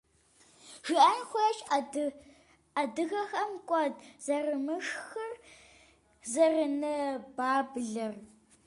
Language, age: Kabardian, under 19